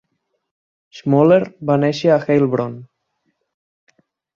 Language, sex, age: Catalan, male, 19-29